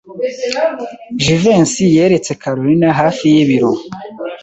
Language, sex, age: Kinyarwanda, male, 19-29